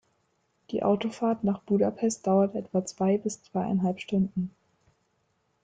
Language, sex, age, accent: German, female, 19-29, Deutschland Deutsch